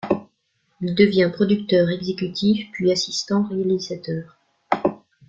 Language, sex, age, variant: French, female, 40-49, Français de métropole